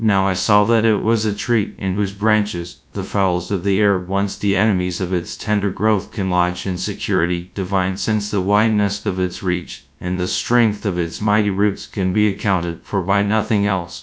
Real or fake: fake